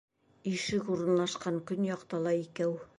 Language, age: Bashkir, 60-69